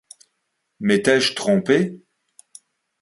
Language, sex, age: French, male, 60-69